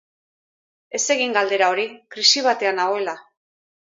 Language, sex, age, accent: Basque, female, 50-59, Erdialdekoa edo Nafarra (Gipuzkoa, Nafarroa)